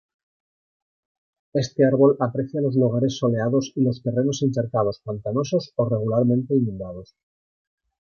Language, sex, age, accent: Spanish, male, 50-59, España: Norte peninsular (Asturias, Castilla y León, Cantabria, País Vasco, Navarra, Aragón, La Rioja, Guadalajara, Cuenca)